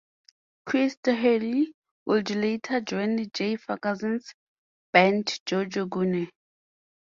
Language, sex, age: English, female, 19-29